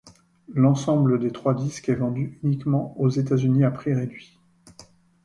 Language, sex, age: French, male, 50-59